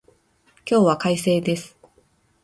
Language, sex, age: Japanese, female, 40-49